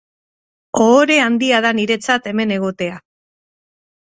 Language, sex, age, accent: Basque, female, 40-49, Mendebalekoa (Araba, Bizkaia, Gipuzkoako mendebaleko herri batzuk)